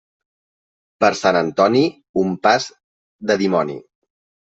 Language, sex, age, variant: Catalan, male, 30-39, Central